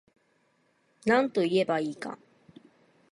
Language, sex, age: Japanese, female, 30-39